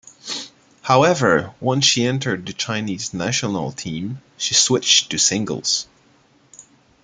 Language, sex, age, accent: English, male, 30-39, Canadian English